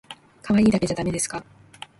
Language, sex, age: Japanese, female, 19-29